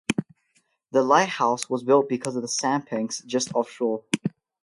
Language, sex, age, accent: English, male, under 19, Australian English